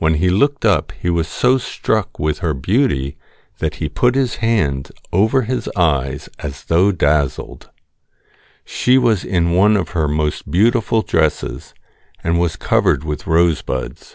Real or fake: real